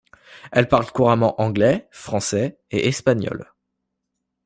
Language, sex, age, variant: French, male, under 19, Français de métropole